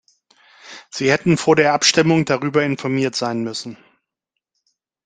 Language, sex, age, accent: German, male, 50-59, Deutschland Deutsch